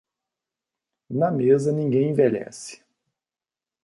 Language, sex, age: Portuguese, male, 50-59